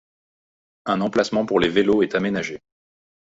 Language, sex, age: French, male, 30-39